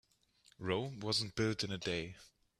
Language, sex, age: English, male, 19-29